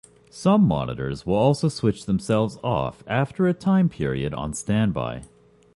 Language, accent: English, Canadian English